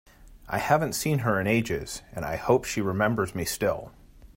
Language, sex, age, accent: English, male, 30-39, United States English